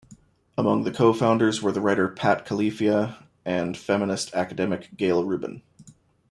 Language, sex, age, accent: English, male, 30-39, United States English